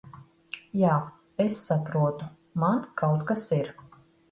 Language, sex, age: Latvian, female, 50-59